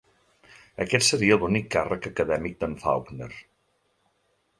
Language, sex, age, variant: Catalan, male, 40-49, Central